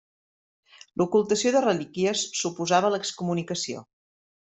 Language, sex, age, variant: Catalan, female, 40-49, Central